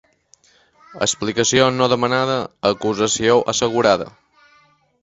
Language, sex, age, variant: Catalan, male, 30-39, Balear